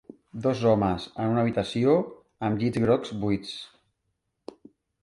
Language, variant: Catalan, Central